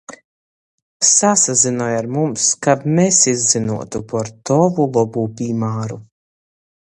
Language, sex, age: Latgalian, female, 30-39